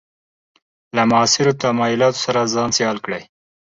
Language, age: Pashto, 30-39